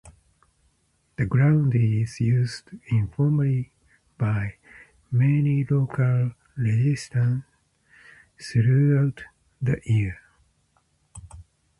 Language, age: English, 50-59